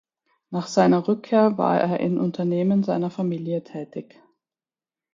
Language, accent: German, Deutschland Deutsch